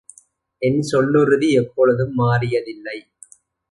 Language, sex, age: Tamil, male, 19-29